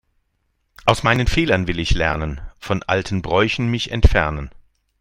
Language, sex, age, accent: German, male, 50-59, Deutschland Deutsch